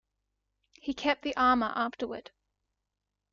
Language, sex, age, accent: English, female, 19-29, Australian English